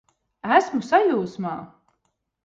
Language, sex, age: Latvian, female, 30-39